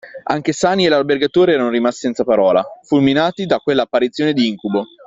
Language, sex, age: Italian, male, 19-29